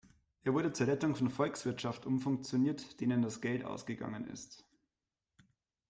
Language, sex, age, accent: German, male, 30-39, Deutschland Deutsch